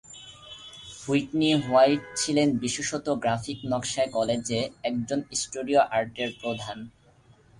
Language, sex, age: Bengali, male, 19-29